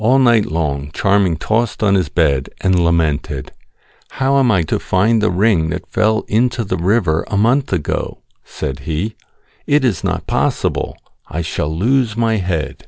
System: none